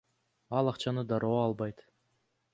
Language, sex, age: Kyrgyz, male, 19-29